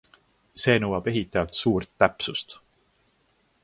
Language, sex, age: Estonian, male, 19-29